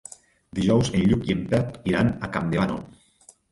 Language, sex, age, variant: Catalan, male, 40-49, Nord-Occidental